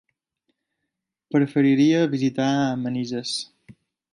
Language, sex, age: Catalan, male, 30-39